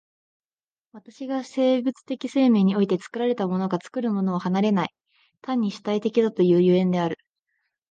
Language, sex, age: Japanese, female, under 19